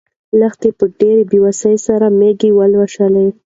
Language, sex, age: Pashto, female, 19-29